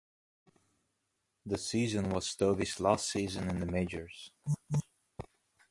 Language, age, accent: English, 19-29, United States English